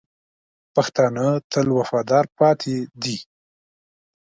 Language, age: Pashto, 19-29